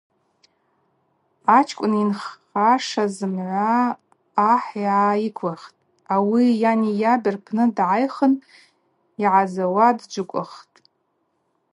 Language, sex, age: Abaza, female, 30-39